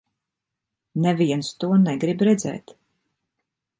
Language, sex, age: Latvian, female, 50-59